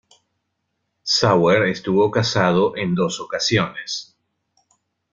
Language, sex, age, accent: Spanish, male, 50-59, Rioplatense: Argentina, Uruguay, este de Bolivia, Paraguay